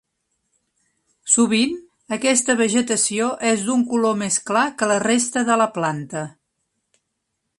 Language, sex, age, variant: Catalan, female, 60-69, Central